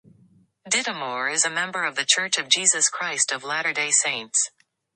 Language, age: English, under 19